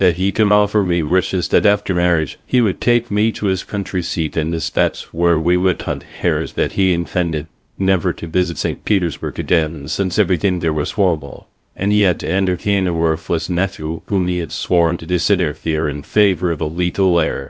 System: TTS, VITS